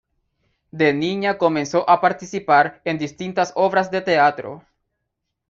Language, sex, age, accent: Spanish, male, 19-29, América central